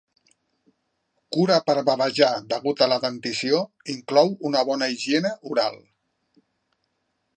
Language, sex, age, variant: Catalan, male, 40-49, Central